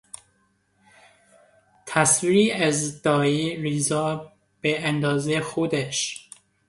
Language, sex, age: Persian, male, 30-39